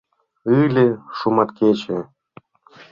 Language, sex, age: Mari, male, 40-49